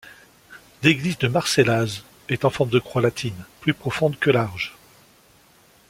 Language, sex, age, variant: French, male, 40-49, Français de métropole